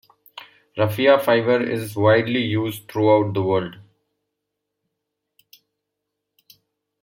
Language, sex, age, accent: English, male, 30-39, India and South Asia (India, Pakistan, Sri Lanka)